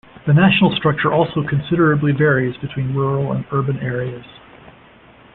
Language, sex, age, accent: English, male, 50-59, United States English